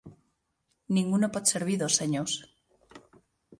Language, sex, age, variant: Catalan, female, 30-39, Central